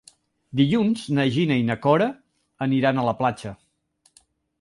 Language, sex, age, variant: Catalan, male, 50-59, Central